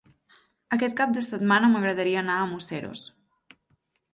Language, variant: Catalan, Septentrional